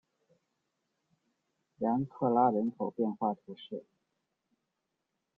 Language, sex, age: Chinese, male, 19-29